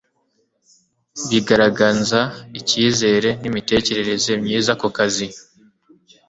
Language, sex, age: Kinyarwanda, male, 19-29